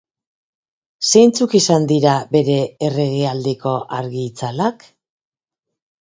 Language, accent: Basque, Mendebalekoa (Araba, Bizkaia, Gipuzkoako mendebaleko herri batzuk)